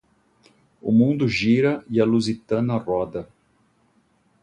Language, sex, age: Portuguese, male, 50-59